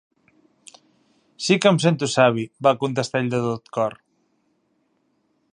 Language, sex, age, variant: Catalan, male, 30-39, Central